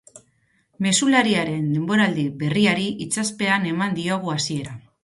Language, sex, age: Basque, female, 40-49